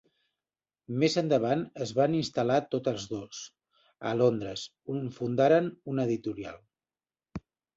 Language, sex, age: Catalan, male, 40-49